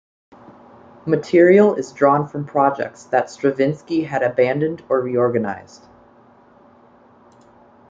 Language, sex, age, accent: English, male, under 19, United States English